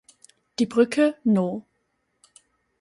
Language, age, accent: German, 19-29, Österreichisches Deutsch